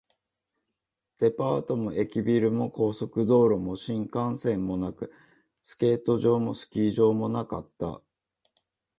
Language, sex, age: Japanese, male, 40-49